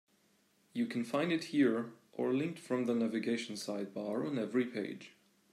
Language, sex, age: English, male, 19-29